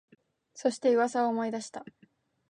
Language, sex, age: Japanese, female, 19-29